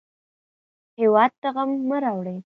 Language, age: Pashto, 30-39